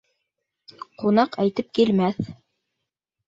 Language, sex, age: Bashkir, male, 30-39